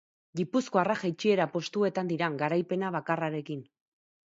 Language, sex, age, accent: Basque, female, 40-49, Mendebalekoa (Araba, Bizkaia, Gipuzkoako mendebaleko herri batzuk)